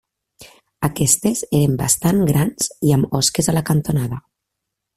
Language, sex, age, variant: Catalan, female, 40-49, Septentrional